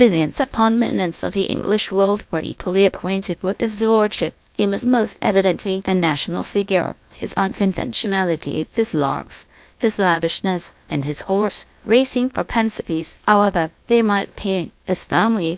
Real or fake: fake